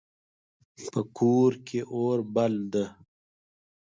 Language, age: Pashto, 19-29